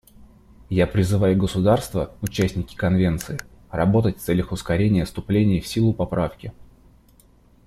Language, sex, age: Russian, male, 19-29